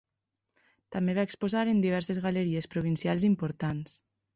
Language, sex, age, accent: Catalan, female, 19-29, valencià